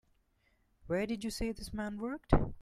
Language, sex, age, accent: English, male, 19-29, India and South Asia (India, Pakistan, Sri Lanka)